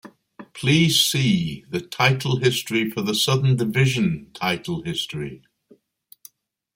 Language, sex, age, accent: English, male, 50-59, England English